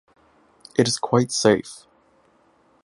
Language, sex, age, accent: English, male, 19-29, Canadian English